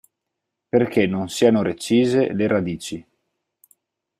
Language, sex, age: Italian, male, 19-29